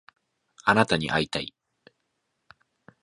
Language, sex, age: Japanese, male, 19-29